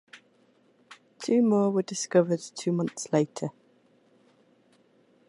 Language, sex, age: English, female, 40-49